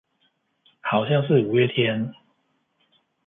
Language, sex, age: Chinese, male, 40-49